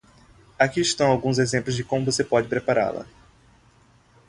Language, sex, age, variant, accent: Portuguese, male, 19-29, Portuguese (Brasil), Nordestino